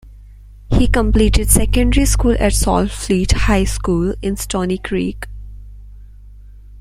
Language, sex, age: English, female, 19-29